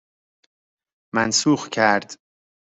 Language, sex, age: Persian, male, 30-39